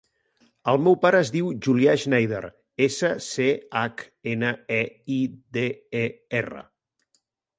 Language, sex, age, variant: Catalan, male, 50-59, Central